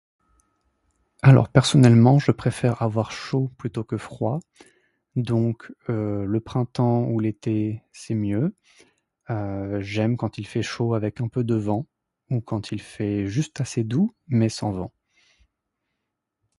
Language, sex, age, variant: French, male, 30-39, Français de métropole